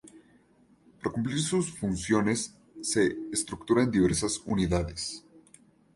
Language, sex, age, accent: Spanish, male, 19-29, Andino-Pacífico: Colombia, Perú, Ecuador, oeste de Bolivia y Venezuela andina